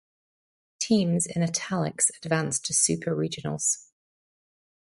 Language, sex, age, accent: English, female, 30-39, England English